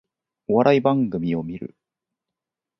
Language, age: Japanese, 40-49